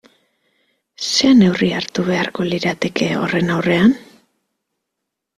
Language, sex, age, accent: Basque, female, 19-29, Mendebalekoa (Araba, Bizkaia, Gipuzkoako mendebaleko herri batzuk)